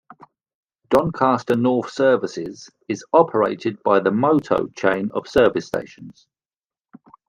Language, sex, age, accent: English, male, 40-49, England English